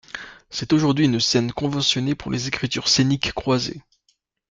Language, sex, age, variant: French, male, 19-29, Français de métropole